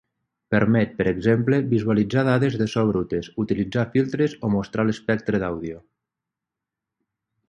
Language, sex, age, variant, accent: Catalan, male, 30-39, Nord-Occidental, nord-occidental; Lleidatà